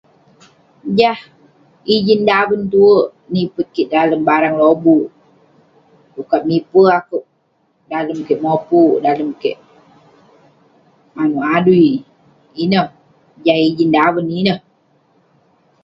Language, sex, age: Western Penan, female, 30-39